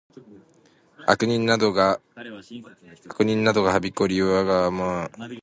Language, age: Japanese, 19-29